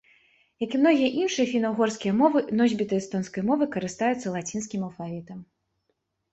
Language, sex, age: Belarusian, female, 19-29